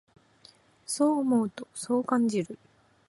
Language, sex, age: Japanese, female, 30-39